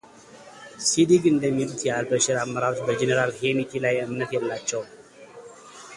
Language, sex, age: Amharic, male, 30-39